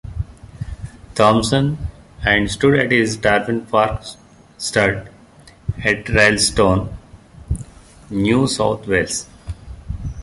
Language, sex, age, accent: English, male, 50-59, India and South Asia (India, Pakistan, Sri Lanka)